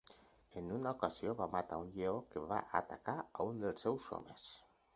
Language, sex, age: Catalan, male, 50-59